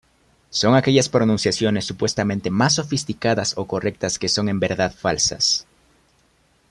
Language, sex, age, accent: Spanish, male, under 19, Andino-Pacífico: Colombia, Perú, Ecuador, oeste de Bolivia y Venezuela andina